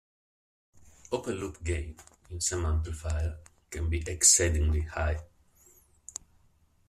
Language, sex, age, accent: English, male, 50-59, England English